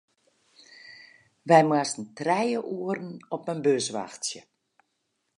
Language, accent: Western Frisian, Klaaifrysk